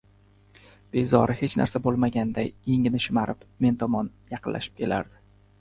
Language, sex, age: Uzbek, male, 19-29